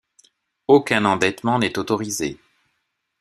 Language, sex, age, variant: French, male, 50-59, Français de métropole